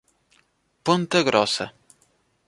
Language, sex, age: Portuguese, male, 30-39